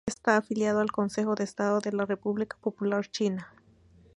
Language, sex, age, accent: Spanish, female, 30-39, México